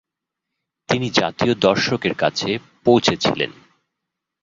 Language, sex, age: Bengali, male, 40-49